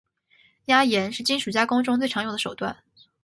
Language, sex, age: Chinese, female, 19-29